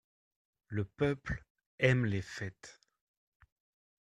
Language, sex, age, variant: French, male, 30-39, Français de métropole